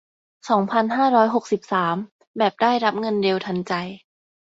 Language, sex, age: Thai, female, under 19